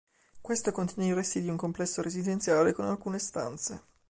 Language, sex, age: Italian, male, 19-29